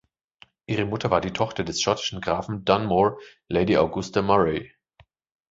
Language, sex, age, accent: German, male, 30-39, Deutschland Deutsch